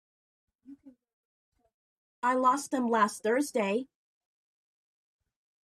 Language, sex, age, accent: English, female, 19-29, United States English